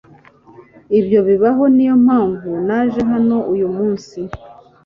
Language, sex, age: Kinyarwanda, female, 50-59